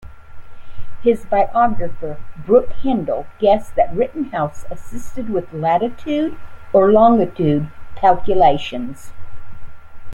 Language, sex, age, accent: English, female, 70-79, United States English